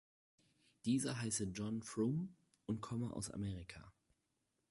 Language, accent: German, Deutschland Deutsch